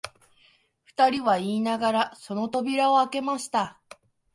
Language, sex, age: Japanese, female, 19-29